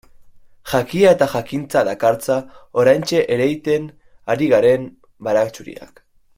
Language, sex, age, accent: Basque, male, 19-29, Mendebalekoa (Araba, Bizkaia, Gipuzkoako mendebaleko herri batzuk)